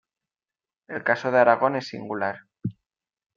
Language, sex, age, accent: Spanish, male, 19-29, España: Norte peninsular (Asturias, Castilla y León, Cantabria, País Vasco, Navarra, Aragón, La Rioja, Guadalajara, Cuenca)